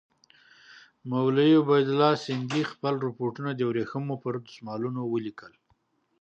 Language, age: Pashto, 40-49